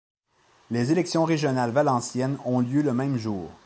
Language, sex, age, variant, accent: French, male, 40-49, Français d'Amérique du Nord, Français du Canada